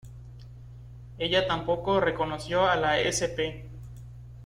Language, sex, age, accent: Spanish, male, 19-29, México